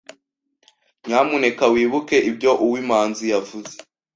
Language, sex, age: Kinyarwanda, male, 19-29